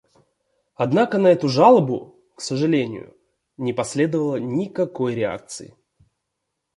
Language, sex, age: Russian, male, 19-29